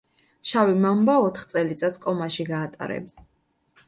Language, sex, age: Georgian, female, 19-29